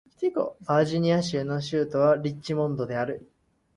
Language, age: Japanese, under 19